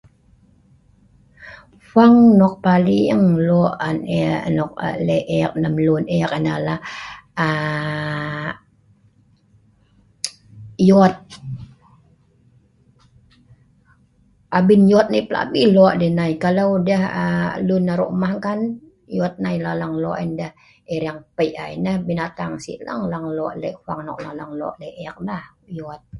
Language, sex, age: Sa'ban, female, 50-59